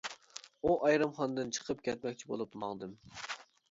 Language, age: Uyghur, 19-29